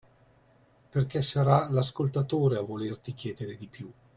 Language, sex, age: Italian, male, 30-39